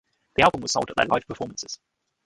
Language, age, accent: English, 19-29, England English